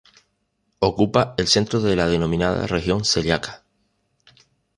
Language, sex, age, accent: Spanish, male, 30-39, España: Islas Canarias